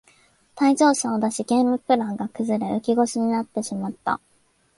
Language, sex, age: Japanese, female, 19-29